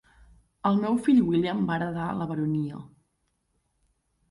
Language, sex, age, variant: Catalan, female, 19-29, Central